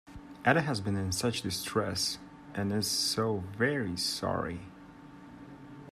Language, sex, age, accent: English, male, 19-29, United States English